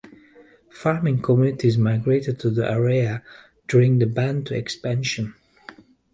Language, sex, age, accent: English, male, 30-39, England English